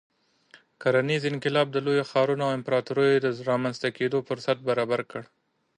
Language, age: Pashto, 19-29